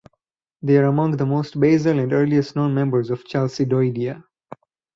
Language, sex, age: English, male, 19-29